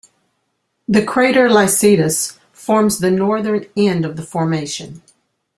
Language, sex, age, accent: English, female, 60-69, United States English